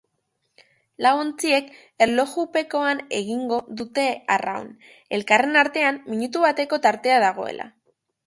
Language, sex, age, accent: Basque, female, under 19, Mendebalekoa (Araba, Bizkaia, Gipuzkoako mendebaleko herri batzuk)